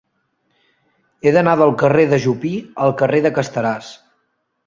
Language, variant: Catalan, Central